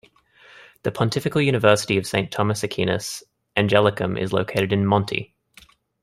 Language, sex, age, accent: English, male, 19-29, Australian English